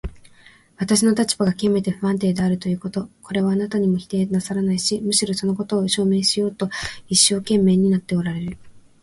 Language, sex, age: Japanese, female, 19-29